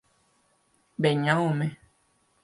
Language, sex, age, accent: Galician, female, 19-29, Normativo (estándar)